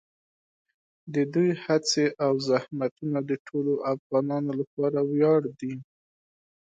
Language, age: Pashto, 19-29